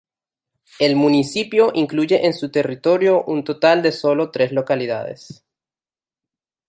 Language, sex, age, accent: Spanish, male, 19-29, Caribe: Cuba, Venezuela, Puerto Rico, República Dominicana, Panamá, Colombia caribeña, México caribeño, Costa del golfo de México